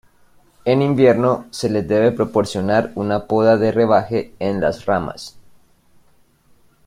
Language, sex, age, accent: Spanish, male, 19-29, Andino-Pacífico: Colombia, Perú, Ecuador, oeste de Bolivia y Venezuela andina